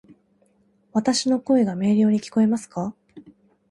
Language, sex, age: Japanese, female, 19-29